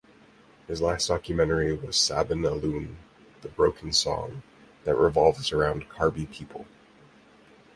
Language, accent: English, United States English